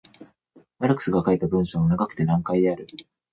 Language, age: Japanese, 19-29